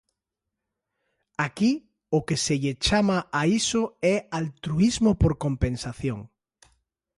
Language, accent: Galician, Normativo (estándar)